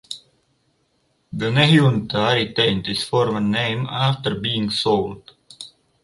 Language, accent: English, United States English; England English